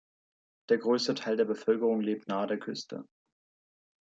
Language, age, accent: German, 19-29, Deutschland Deutsch